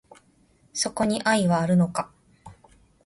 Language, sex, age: Japanese, female, 30-39